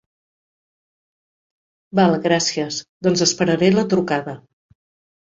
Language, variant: Catalan, Central